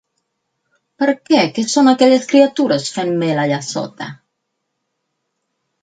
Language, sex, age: Catalan, female, 50-59